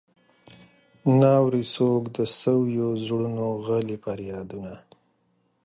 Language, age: Pashto, 40-49